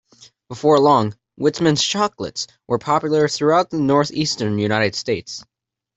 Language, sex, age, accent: English, male, under 19, United States English